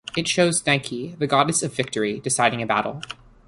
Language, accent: English, United States English